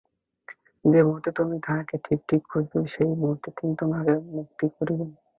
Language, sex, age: Bengali, male, under 19